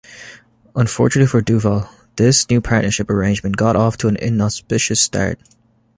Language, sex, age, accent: English, male, 19-29, Irish English